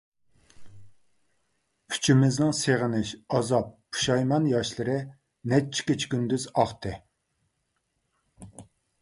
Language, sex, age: Uyghur, male, 40-49